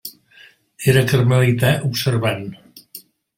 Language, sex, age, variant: Catalan, male, 60-69, Central